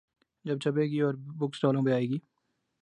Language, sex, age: Urdu, male, 19-29